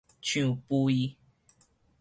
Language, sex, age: Min Nan Chinese, male, 19-29